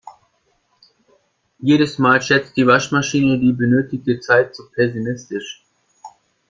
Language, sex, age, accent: German, male, 30-39, Deutschland Deutsch